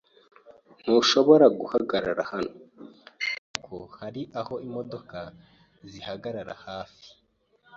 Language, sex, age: Kinyarwanda, male, 19-29